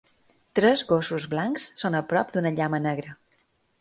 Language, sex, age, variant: Catalan, female, 40-49, Balear